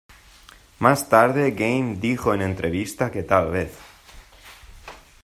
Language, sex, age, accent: Spanish, male, 19-29, España: Centro-Sur peninsular (Madrid, Toledo, Castilla-La Mancha)